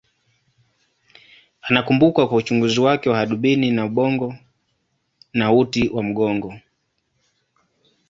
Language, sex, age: Swahili, male, 19-29